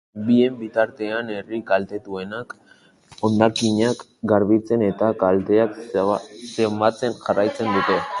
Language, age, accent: Basque, under 19, Erdialdekoa edo Nafarra (Gipuzkoa, Nafarroa)